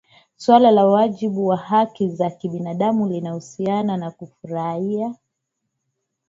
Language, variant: Swahili, Kiswahili cha Bara ya Kenya